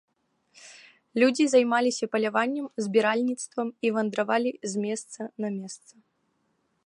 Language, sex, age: Belarusian, female, 19-29